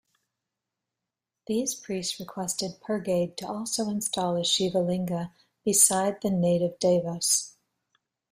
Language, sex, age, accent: English, female, 40-49, United States English